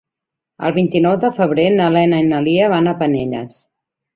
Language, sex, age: Catalan, female, 40-49